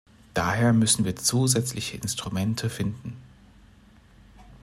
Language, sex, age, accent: German, male, 30-39, Deutschland Deutsch